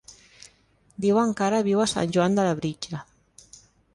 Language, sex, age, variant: Catalan, female, 30-39, Central